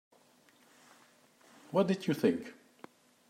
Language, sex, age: English, male, 40-49